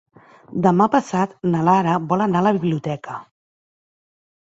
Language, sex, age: Catalan, female, 40-49